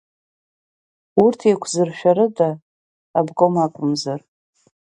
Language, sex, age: Abkhazian, female, 30-39